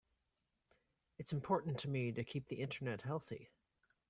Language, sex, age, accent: English, male, 19-29, United States English